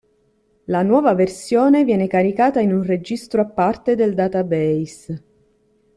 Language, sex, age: Italian, female, 30-39